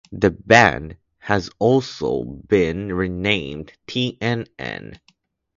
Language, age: English, 19-29